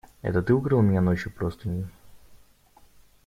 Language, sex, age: Russian, male, 19-29